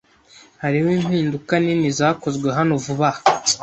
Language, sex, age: Kinyarwanda, male, 19-29